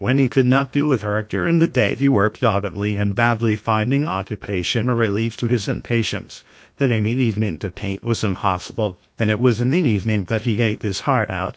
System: TTS, GlowTTS